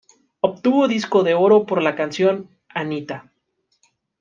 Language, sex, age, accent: Spanish, male, 19-29, México